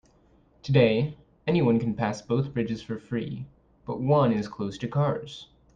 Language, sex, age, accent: English, male, 19-29, United States English